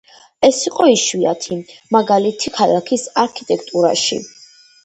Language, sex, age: Georgian, female, under 19